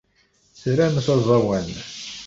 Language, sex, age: Kabyle, male, 30-39